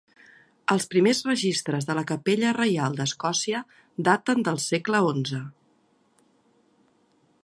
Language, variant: Catalan, Central